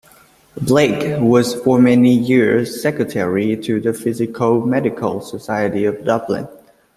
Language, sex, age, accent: English, male, 19-29, United States English